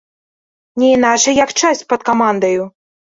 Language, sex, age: Belarusian, female, 19-29